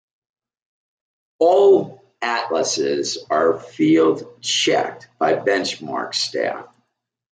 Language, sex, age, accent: English, male, 60-69, United States English